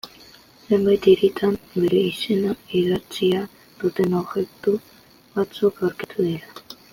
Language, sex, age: Basque, male, under 19